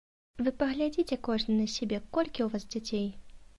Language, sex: Belarusian, female